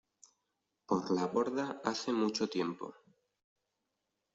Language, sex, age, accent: Spanish, male, 19-29, España: Norte peninsular (Asturias, Castilla y León, Cantabria, País Vasco, Navarra, Aragón, La Rioja, Guadalajara, Cuenca)